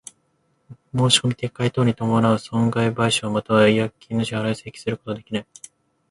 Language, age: Japanese, 19-29